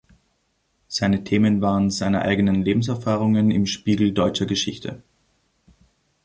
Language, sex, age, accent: German, male, 30-39, Österreichisches Deutsch